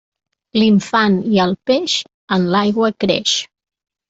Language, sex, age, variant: Catalan, female, 40-49, Central